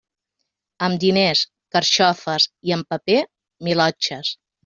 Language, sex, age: Catalan, female, 50-59